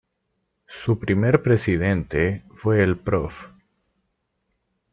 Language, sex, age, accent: Spanish, male, 19-29, América central